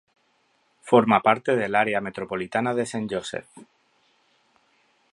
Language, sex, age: Spanish, male, 40-49